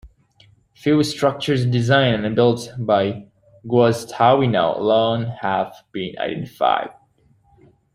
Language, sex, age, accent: English, male, 19-29, United States English